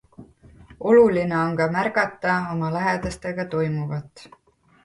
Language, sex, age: Estonian, female, 30-39